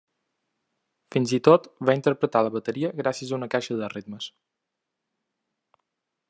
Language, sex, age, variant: Catalan, male, 19-29, Balear